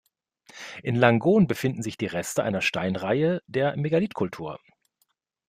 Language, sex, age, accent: German, male, 40-49, Deutschland Deutsch